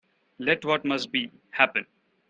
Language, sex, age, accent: English, male, 19-29, India and South Asia (India, Pakistan, Sri Lanka)